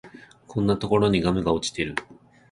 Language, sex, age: Japanese, male, 30-39